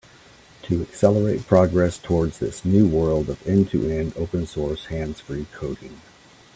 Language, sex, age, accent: English, male, 40-49, United States English